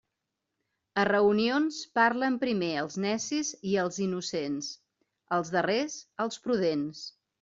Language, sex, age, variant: Catalan, female, 40-49, Central